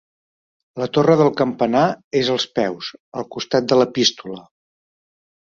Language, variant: Catalan, Central